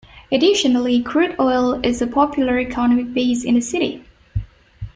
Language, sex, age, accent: English, female, 19-29, United States English